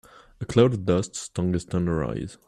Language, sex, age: English, male, 19-29